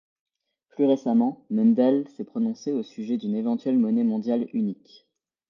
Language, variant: French, Français de métropole